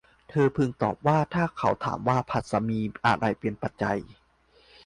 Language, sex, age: Thai, male, 19-29